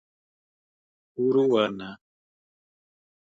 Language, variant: Portuguese, Portuguese (Brasil)